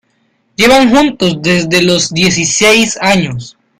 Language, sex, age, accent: Spanish, male, under 19, Andino-Pacífico: Colombia, Perú, Ecuador, oeste de Bolivia y Venezuela andina